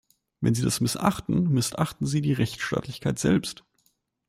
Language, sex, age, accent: German, male, 19-29, Deutschland Deutsch